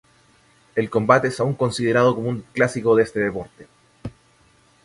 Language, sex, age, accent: Spanish, male, 30-39, Chileno: Chile, Cuyo